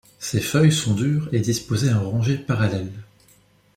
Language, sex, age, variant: French, male, 19-29, Français de métropole